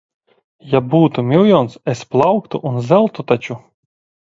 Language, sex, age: Latvian, male, 40-49